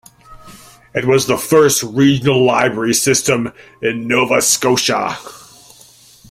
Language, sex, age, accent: English, male, 40-49, Canadian English